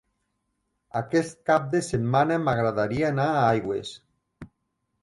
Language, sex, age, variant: Catalan, male, 30-39, Nord-Occidental